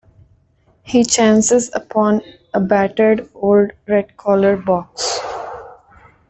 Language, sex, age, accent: English, female, 19-29, India and South Asia (India, Pakistan, Sri Lanka)